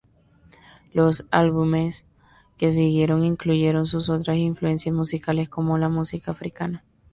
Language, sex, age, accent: Spanish, female, under 19, Caribe: Cuba, Venezuela, Puerto Rico, República Dominicana, Panamá, Colombia caribeña, México caribeño, Costa del golfo de México